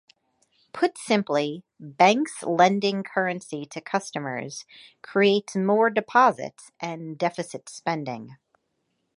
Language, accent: English, United States English